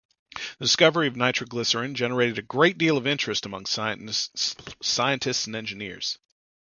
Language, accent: English, United States English